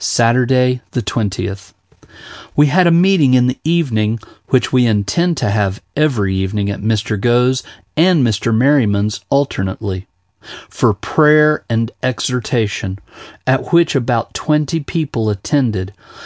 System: none